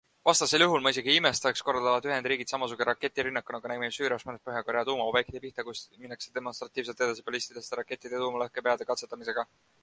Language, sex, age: Estonian, male, 19-29